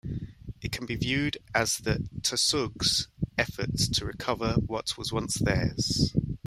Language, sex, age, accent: English, male, 30-39, England English